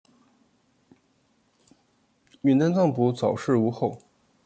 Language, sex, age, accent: Chinese, male, 30-39, 出生地：黑龙江省